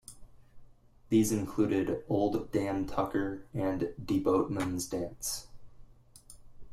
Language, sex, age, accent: English, male, 19-29, United States English